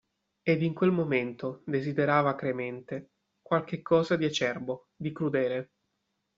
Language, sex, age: Italian, male, 30-39